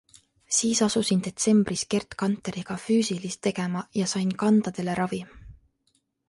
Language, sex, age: Estonian, female, 19-29